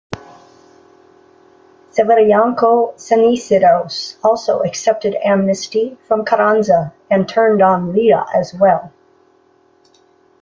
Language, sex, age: English, female, 60-69